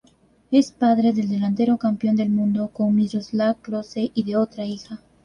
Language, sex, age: Spanish, female, 19-29